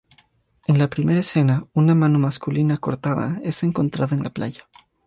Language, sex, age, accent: Spanish, male, 19-29, Andino-Pacífico: Colombia, Perú, Ecuador, oeste de Bolivia y Venezuela andina